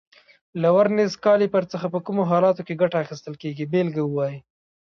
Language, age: Pashto, 19-29